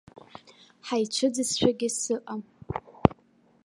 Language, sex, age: Abkhazian, female, under 19